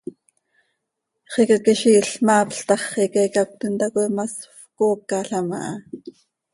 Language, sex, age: Seri, female, 40-49